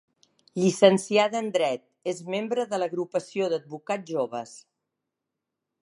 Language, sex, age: Catalan, female, 60-69